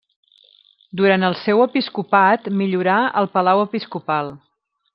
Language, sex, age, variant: Catalan, female, 40-49, Central